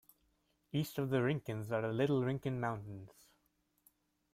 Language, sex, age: English, male, under 19